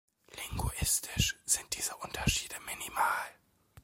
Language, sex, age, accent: German, male, 19-29, Deutschland Deutsch